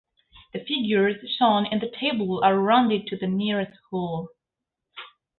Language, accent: English, England English